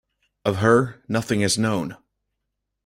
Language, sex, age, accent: English, male, 19-29, United States English